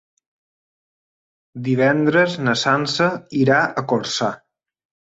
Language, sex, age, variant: Catalan, male, 30-39, Balear